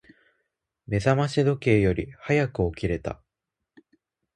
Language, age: Japanese, 19-29